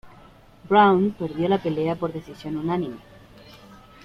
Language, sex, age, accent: Spanish, female, 40-49, Chileno: Chile, Cuyo